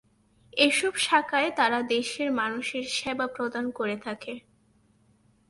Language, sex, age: Bengali, female, under 19